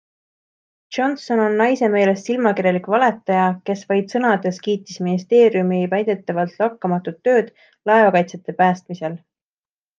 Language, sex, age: Estonian, female, 19-29